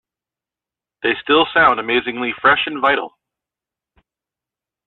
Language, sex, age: English, male, 40-49